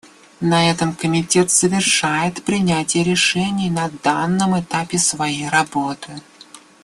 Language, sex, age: Russian, male, 19-29